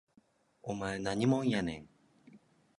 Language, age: Japanese, 19-29